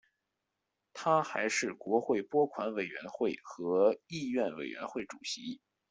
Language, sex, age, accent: Chinese, male, 19-29, 出生地：北京市